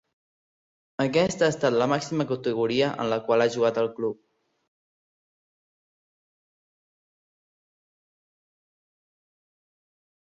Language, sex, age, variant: Catalan, male, under 19, Central